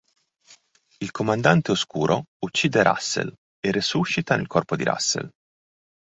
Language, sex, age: Italian, male, 40-49